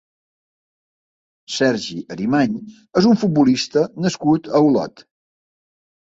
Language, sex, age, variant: Catalan, male, 60-69, Balear